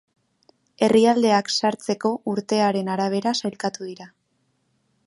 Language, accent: Basque, Erdialdekoa edo Nafarra (Gipuzkoa, Nafarroa)